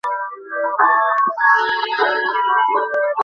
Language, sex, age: Bengali, male, 40-49